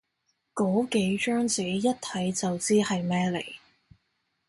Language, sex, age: Cantonese, female, 19-29